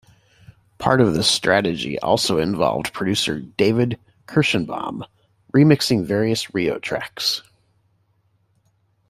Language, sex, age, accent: English, male, 50-59, United States English